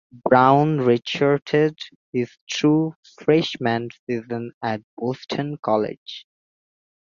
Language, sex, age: English, male, 19-29